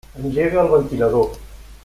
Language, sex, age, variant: Catalan, male, 60-69, Central